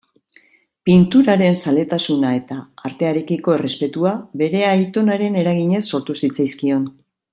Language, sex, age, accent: Basque, female, 50-59, Erdialdekoa edo Nafarra (Gipuzkoa, Nafarroa)